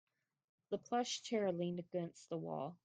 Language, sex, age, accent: English, female, 19-29, United States English